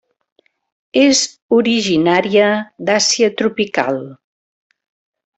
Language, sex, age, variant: Catalan, female, 60-69, Central